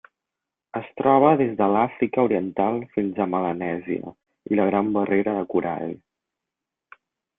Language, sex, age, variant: Catalan, male, 19-29, Central